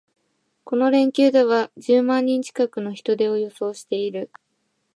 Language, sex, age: Japanese, female, 19-29